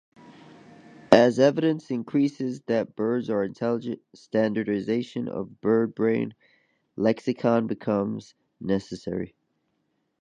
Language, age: English, 19-29